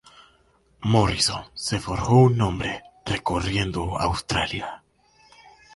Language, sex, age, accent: Spanish, male, 19-29, Caribe: Cuba, Venezuela, Puerto Rico, República Dominicana, Panamá, Colombia caribeña, México caribeño, Costa del golfo de México